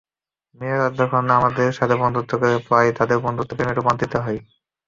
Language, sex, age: Bengali, male, 19-29